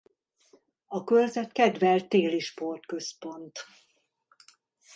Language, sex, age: Hungarian, female, 50-59